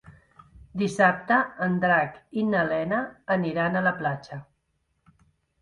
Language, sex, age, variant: Catalan, female, 50-59, Central